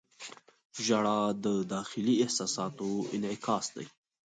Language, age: Pashto, 19-29